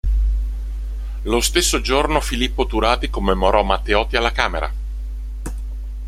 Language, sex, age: Italian, male, 50-59